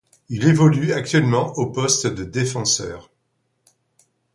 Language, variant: French, Français de métropole